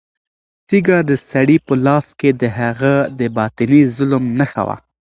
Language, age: Pashto, 19-29